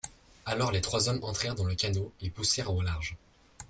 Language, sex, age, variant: French, male, under 19, Français de métropole